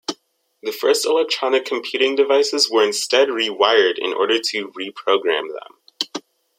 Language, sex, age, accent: English, male, under 19, United States English